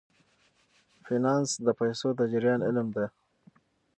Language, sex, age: Pashto, male, 19-29